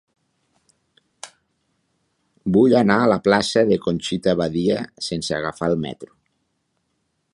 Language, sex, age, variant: Catalan, male, 40-49, Nord-Occidental